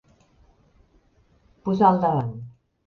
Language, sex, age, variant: Catalan, female, 50-59, Central